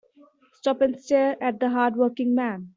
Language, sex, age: English, female, 19-29